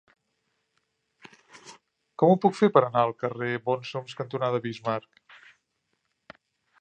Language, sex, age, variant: Catalan, male, 60-69, Central